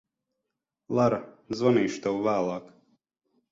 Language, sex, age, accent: Latvian, male, 30-39, Riga; Dzimtā valoda; nav